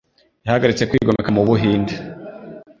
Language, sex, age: Kinyarwanda, female, 19-29